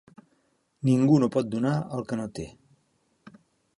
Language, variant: Catalan, Central